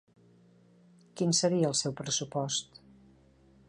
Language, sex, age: Catalan, female, 50-59